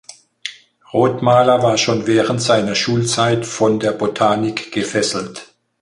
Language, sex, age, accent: German, male, 60-69, Deutschland Deutsch